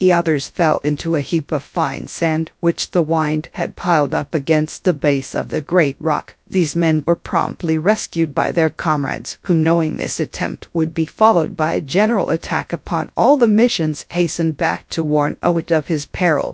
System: TTS, GradTTS